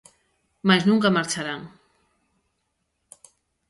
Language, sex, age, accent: Galician, female, 30-39, Oriental (común en zona oriental)